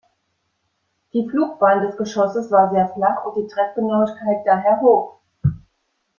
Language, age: German, 50-59